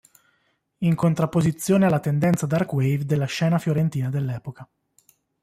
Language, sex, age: Italian, male, 30-39